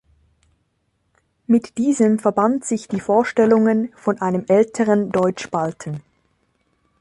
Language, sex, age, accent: German, female, 19-29, Schweizerdeutsch